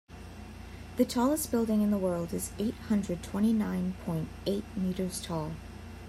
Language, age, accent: English, 19-29, United States English